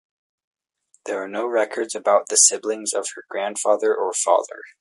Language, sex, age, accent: English, male, under 19, United States English